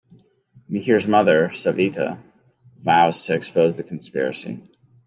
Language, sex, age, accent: English, male, 30-39, United States English